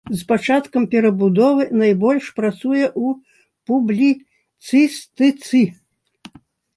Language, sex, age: Belarusian, female, 70-79